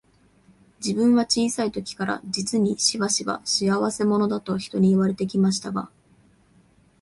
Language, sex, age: Japanese, female, 19-29